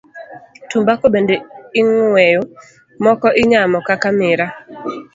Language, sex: Luo (Kenya and Tanzania), female